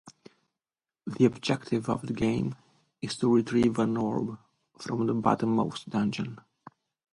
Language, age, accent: English, 30-39, Eastern European